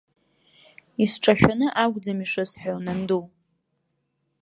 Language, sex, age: Abkhazian, female, under 19